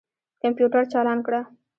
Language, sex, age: Pashto, female, 19-29